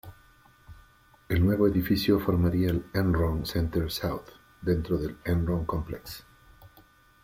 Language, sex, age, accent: Spanish, male, 50-59, Andino-Pacífico: Colombia, Perú, Ecuador, oeste de Bolivia y Venezuela andina